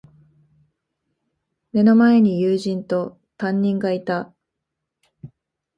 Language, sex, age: Japanese, female, 30-39